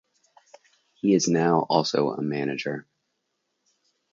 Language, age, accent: English, 40-49, United States English